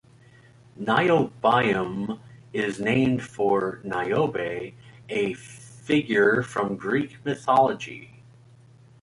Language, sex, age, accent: English, male, 40-49, United States English